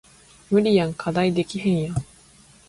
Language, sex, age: Japanese, female, 19-29